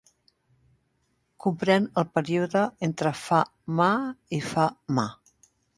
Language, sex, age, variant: Catalan, female, 70-79, Central